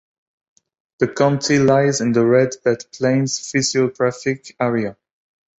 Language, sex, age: English, male, under 19